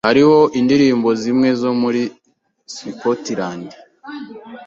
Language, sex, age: Kinyarwanda, male, 19-29